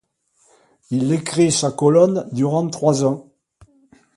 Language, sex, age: French, male, 70-79